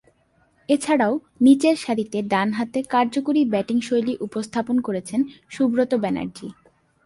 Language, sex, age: Bengali, female, 19-29